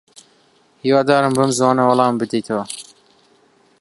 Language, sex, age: Central Kurdish, male, 19-29